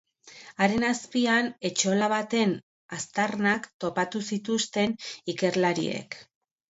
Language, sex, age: Basque, female, 40-49